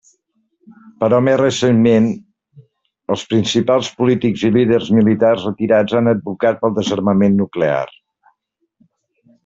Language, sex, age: Catalan, male, 50-59